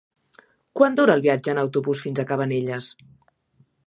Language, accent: Catalan, central; nord-occidental